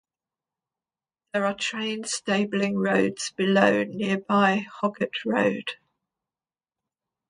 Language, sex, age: English, female, 70-79